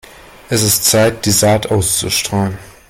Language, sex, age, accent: German, male, under 19, Deutschland Deutsch